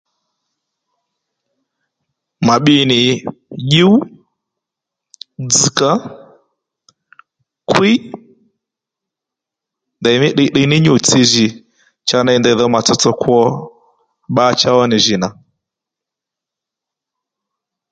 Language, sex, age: Lendu, male, 40-49